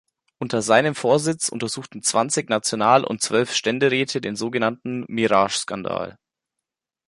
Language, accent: German, Deutschland Deutsch